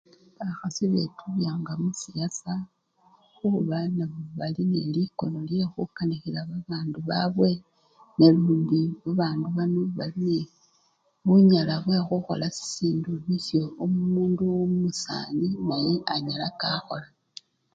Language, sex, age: Luyia, female, 30-39